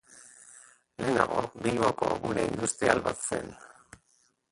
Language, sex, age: Basque, male, 60-69